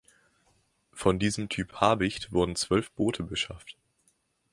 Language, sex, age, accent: German, male, 19-29, Deutschland Deutsch